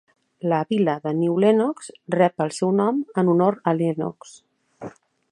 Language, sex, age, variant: Catalan, female, 50-59, Central